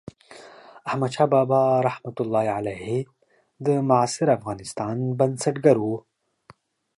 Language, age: Pashto, 19-29